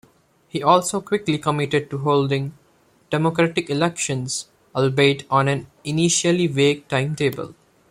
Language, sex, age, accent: English, male, 19-29, India and South Asia (India, Pakistan, Sri Lanka)